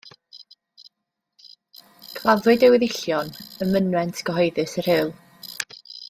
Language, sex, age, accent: Welsh, female, 19-29, Y Deyrnas Unedig Cymraeg